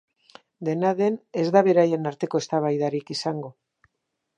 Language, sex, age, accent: Basque, female, 60-69, Mendebalekoa (Araba, Bizkaia, Gipuzkoako mendebaleko herri batzuk)